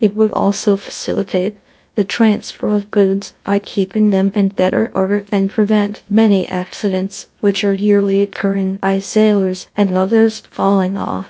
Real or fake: fake